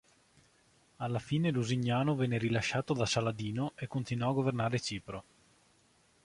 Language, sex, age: Italian, male, 19-29